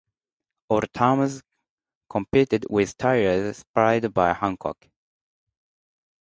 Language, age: English, 19-29